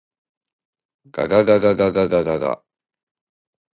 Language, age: Japanese, 19-29